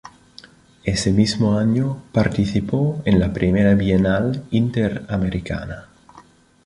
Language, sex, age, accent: Spanish, male, 19-29, España: Norte peninsular (Asturias, Castilla y León, Cantabria, País Vasco, Navarra, Aragón, La Rioja, Guadalajara, Cuenca)